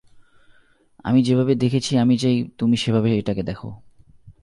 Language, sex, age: Bengali, male, 19-29